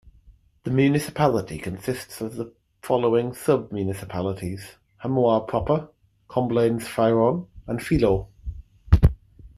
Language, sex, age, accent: English, male, 30-39, England English